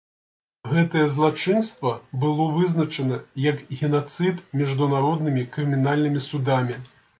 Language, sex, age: Belarusian, male, 30-39